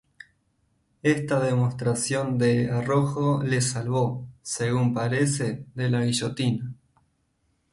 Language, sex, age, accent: Spanish, male, 19-29, Rioplatense: Argentina, Uruguay, este de Bolivia, Paraguay